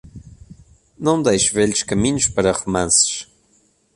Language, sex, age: Portuguese, male, 19-29